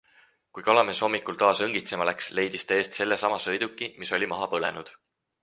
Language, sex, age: Estonian, male, 19-29